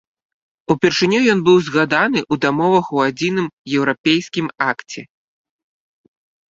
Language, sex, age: Belarusian, male, 30-39